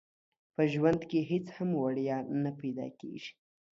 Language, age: Pashto, 19-29